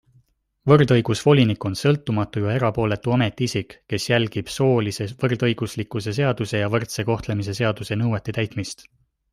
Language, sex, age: Estonian, male, 19-29